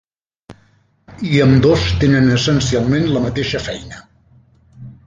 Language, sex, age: Catalan, female, 60-69